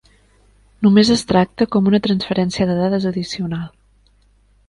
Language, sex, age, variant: Catalan, female, 19-29, Septentrional